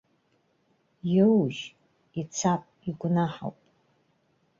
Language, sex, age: Abkhazian, female, 40-49